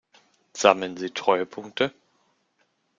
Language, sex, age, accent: German, male, 30-39, Deutschland Deutsch